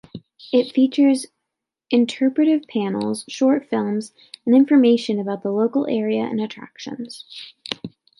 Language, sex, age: English, female, 19-29